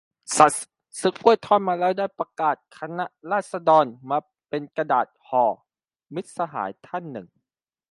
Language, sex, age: Thai, male, 19-29